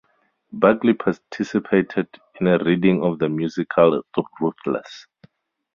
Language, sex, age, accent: English, male, 30-39, Southern African (South Africa, Zimbabwe, Namibia)